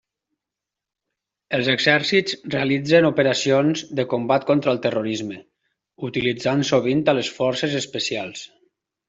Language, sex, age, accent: Catalan, male, 30-39, valencià